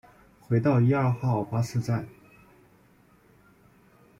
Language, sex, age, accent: Chinese, male, 30-39, 出生地：湖南省